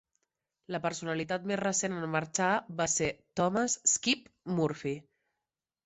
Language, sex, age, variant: Catalan, female, 19-29, Central